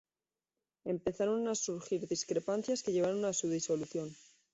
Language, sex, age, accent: Spanish, female, 19-29, España: Centro-Sur peninsular (Madrid, Toledo, Castilla-La Mancha)